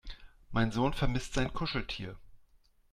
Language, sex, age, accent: German, male, 40-49, Deutschland Deutsch